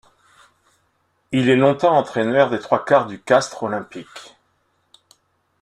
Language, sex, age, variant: French, male, 50-59, Français de métropole